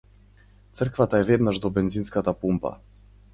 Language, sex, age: Macedonian, male, 19-29